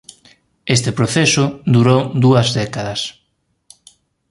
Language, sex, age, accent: Galician, male, 19-29, Oriental (común en zona oriental)